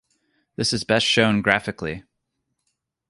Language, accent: English, United States English